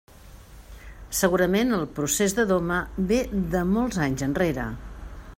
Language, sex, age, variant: Catalan, female, 60-69, Central